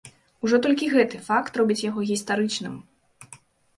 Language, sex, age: Belarusian, female, 19-29